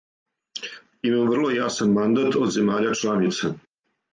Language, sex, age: Serbian, male, 50-59